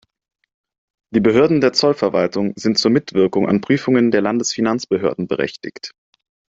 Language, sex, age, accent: German, male, 19-29, Deutschland Deutsch